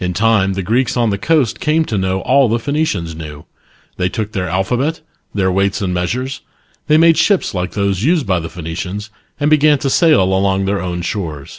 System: none